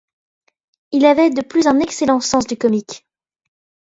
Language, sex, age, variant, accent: French, female, 19-29, Français d'Europe, Français de Belgique